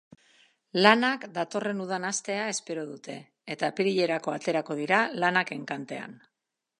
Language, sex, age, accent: Basque, female, 50-59, Mendebalekoa (Araba, Bizkaia, Gipuzkoako mendebaleko herri batzuk)